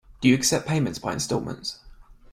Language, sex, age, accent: English, male, 19-29, England English